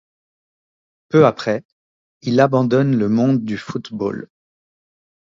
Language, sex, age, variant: French, male, 30-39, Français de métropole